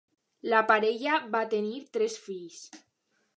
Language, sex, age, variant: Catalan, female, under 19, Alacantí